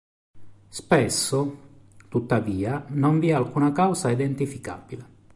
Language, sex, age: Italian, male, 30-39